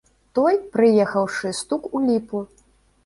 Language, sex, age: Belarusian, female, 19-29